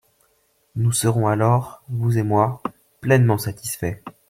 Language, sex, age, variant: French, male, 19-29, Français de métropole